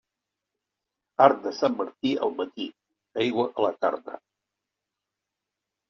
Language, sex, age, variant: Catalan, male, 70-79, Septentrional